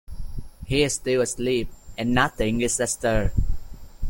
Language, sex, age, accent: English, male, 19-29, United States English